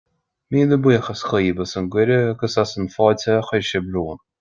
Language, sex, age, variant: Irish, male, 30-39, Gaeilge Chonnacht